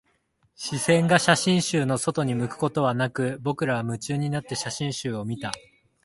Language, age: Japanese, 19-29